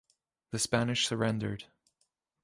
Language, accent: English, Scottish English